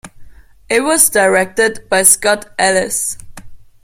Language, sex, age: English, female, 19-29